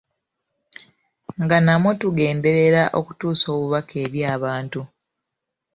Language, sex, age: Ganda, female, 30-39